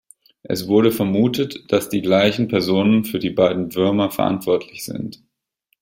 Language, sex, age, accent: German, male, 19-29, Deutschland Deutsch